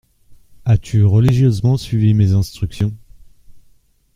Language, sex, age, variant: French, male, 40-49, Français de métropole